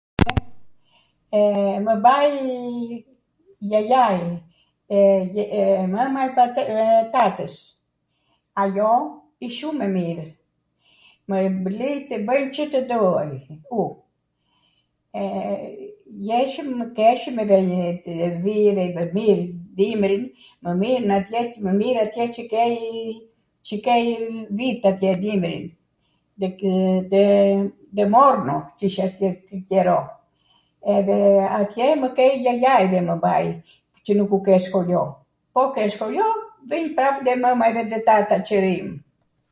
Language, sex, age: Arvanitika Albanian, female, 70-79